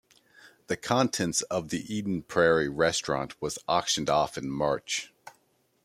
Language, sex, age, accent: English, male, 30-39, United States English